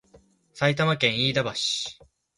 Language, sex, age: Japanese, male, 19-29